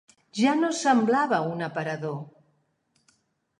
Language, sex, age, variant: Catalan, female, 50-59, Central